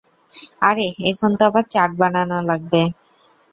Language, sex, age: Bengali, female, 19-29